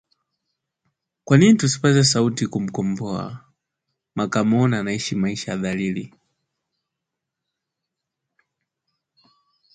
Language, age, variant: Swahili, 19-29, Kiswahili cha Bara ya Tanzania